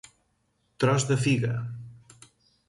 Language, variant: Catalan, Central